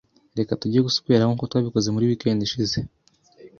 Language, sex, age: Kinyarwanda, male, 30-39